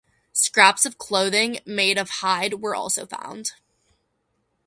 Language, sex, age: English, female, under 19